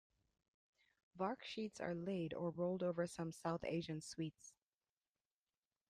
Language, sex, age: English, female, 40-49